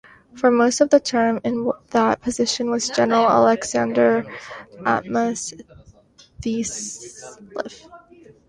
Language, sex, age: English, female, 19-29